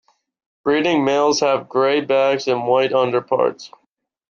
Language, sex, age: English, male, 19-29